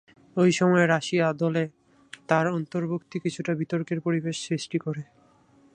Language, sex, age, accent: Bengali, male, 19-29, প্রমিত বাংলা